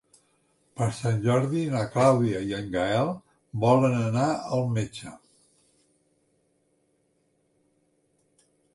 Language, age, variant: Catalan, 60-69, Central